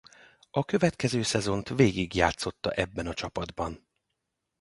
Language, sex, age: Hungarian, male, 40-49